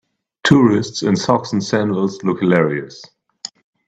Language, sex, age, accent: English, male, 30-39, United States English